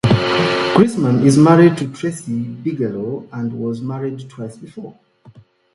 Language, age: English, 30-39